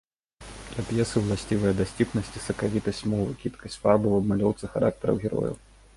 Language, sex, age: Belarusian, male, 30-39